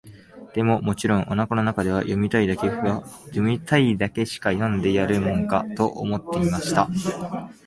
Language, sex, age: Japanese, male, 19-29